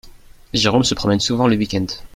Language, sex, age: French, male, under 19